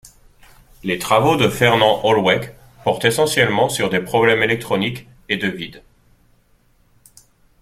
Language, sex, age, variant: French, male, 30-39, Français de métropole